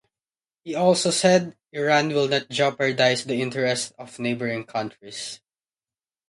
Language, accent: English, Filipino